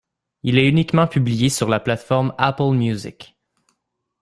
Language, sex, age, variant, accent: French, male, 19-29, Français d'Amérique du Nord, Français du Canada